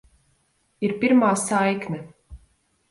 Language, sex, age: Latvian, female, 19-29